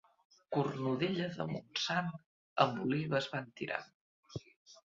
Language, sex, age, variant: Catalan, male, under 19, Central